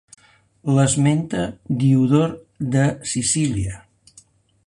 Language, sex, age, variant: Catalan, male, 60-69, Central